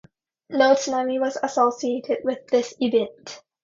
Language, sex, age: English, female, 19-29